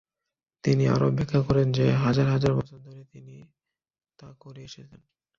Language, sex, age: Bengali, male, 19-29